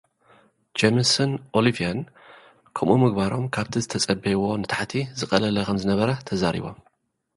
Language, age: Tigrinya, 40-49